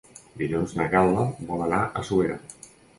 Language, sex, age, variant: Catalan, male, 40-49, Nord-Occidental